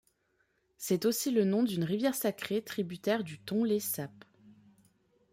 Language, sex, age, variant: French, female, 19-29, Français de métropole